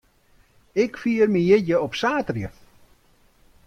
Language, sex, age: Western Frisian, male, 60-69